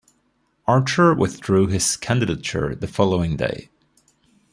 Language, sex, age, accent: English, male, 30-39, United States English